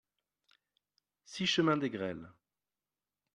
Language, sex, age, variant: French, male, 30-39, Français de métropole